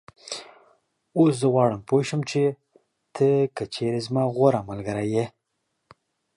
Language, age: Pashto, 19-29